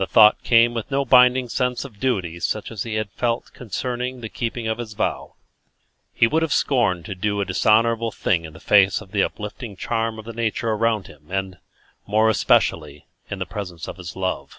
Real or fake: real